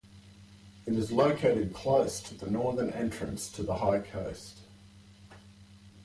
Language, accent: English, Australian English